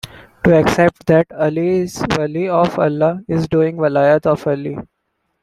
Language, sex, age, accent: English, male, 19-29, India and South Asia (India, Pakistan, Sri Lanka)